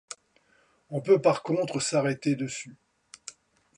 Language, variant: French, Français de métropole